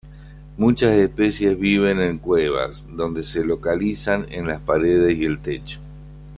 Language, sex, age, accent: Spanish, male, 60-69, Rioplatense: Argentina, Uruguay, este de Bolivia, Paraguay